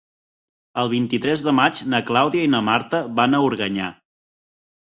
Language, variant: Catalan, Central